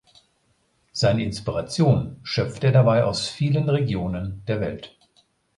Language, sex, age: German, male, 50-59